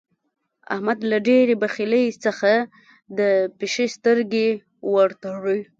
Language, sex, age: Pashto, female, 19-29